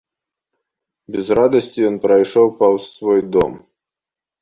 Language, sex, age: Belarusian, male, 30-39